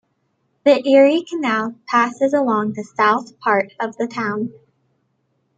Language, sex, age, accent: English, female, 19-29, United States English